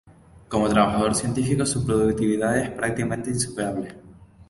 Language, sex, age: Spanish, male, 19-29